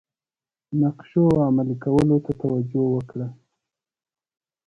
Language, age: Pashto, 30-39